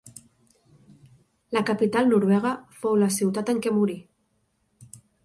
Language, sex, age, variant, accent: Catalan, female, 30-39, Central, central